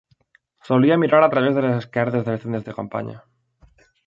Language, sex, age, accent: Catalan, male, 19-29, valencià